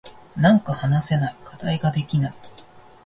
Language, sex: Japanese, female